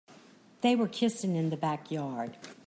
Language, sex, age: English, female, 50-59